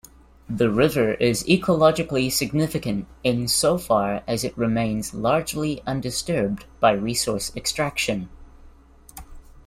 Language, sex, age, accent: English, male, 19-29, New Zealand English